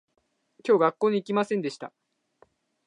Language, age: Japanese, 19-29